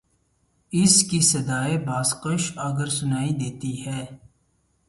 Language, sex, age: Urdu, male, 19-29